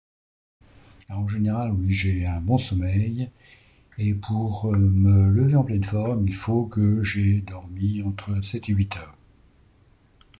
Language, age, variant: French, 70-79, Français de métropole